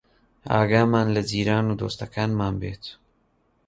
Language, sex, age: Central Kurdish, male, 19-29